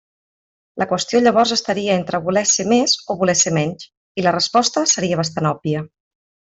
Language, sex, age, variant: Catalan, female, 30-39, Central